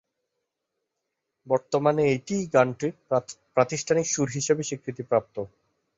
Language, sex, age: Bengali, male, 30-39